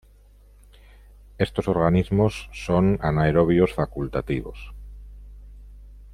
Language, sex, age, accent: Spanish, male, 50-59, España: Norte peninsular (Asturias, Castilla y León, Cantabria, País Vasco, Navarra, Aragón, La Rioja, Guadalajara, Cuenca)